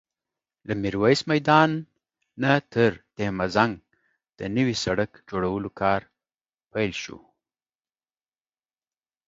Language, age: Pashto, 50-59